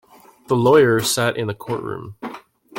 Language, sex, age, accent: English, male, 30-39, Canadian English